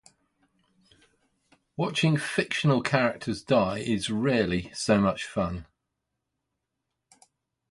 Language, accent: English, England English